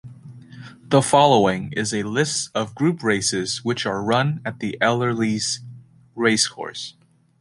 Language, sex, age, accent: English, male, 19-29, United States English